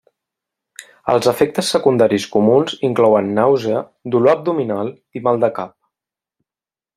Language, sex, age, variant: Catalan, male, 19-29, Central